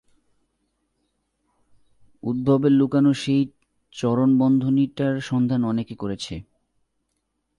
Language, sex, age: Bengali, male, 19-29